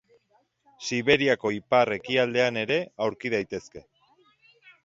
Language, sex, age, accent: Basque, male, 30-39, Erdialdekoa edo Nafarra (Gipuzkoa, Nafarroa)